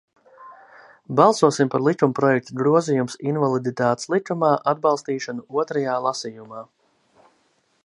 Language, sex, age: Latvian, male, 30-39